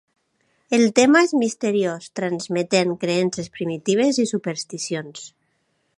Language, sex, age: Catalan, female, 30-39